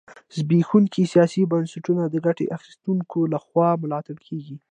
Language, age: Pashto, 19-29